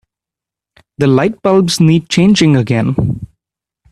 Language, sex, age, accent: English, male, 19-29, India and South Asia (India, Pakistan, Sri Lanka)